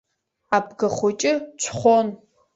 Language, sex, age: Abkhazian, female, under 19